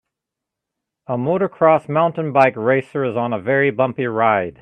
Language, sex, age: English, male, 50-59